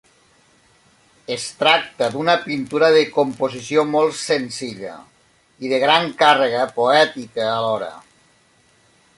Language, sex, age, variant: Catalan, male, 40-49, Nord-Occidental